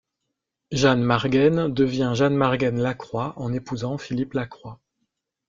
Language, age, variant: French, 40-49, Français de métropole